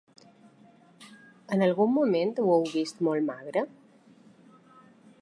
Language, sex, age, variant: Catalan, female, 40-49, Balear